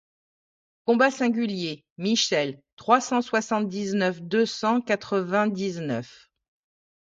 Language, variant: French, Français de métropole